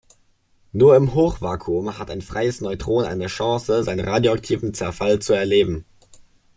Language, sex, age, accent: German, male, under 19, Deutschland Deutsch